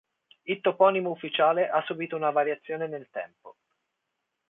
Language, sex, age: Italian, male, 40-49